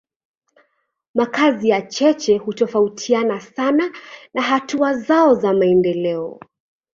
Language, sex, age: Swahili, male, 19-29